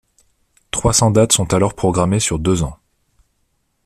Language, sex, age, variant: French, male, 30-39, Français de métropole